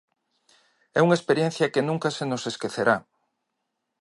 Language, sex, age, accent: Galician, male, 40-49, Normativo (estándar)